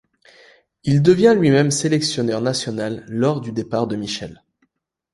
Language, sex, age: French, male, 30-39